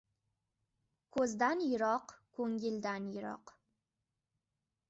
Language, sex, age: Uzbek, female, under 19